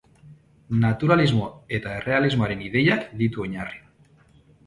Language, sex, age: Basque, male, 40-49